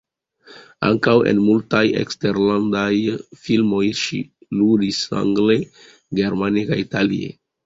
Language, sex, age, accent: Esperanto, male, 30-39, Internacia